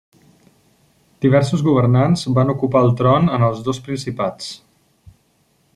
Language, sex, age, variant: Catalan, male, 30-39, Central